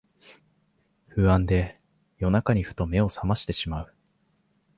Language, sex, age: Japanese, male, 19-29